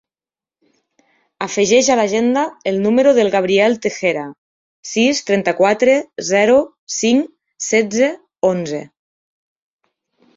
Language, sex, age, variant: Catalan, female, 30-39, Nord-Occidental